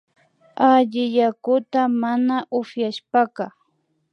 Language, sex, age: Imbabura Highland Quichua, female, under 19